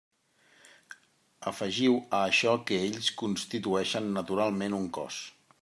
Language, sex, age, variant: Catalan, male, 40-49, Central